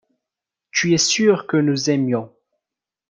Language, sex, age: French, male, 19-29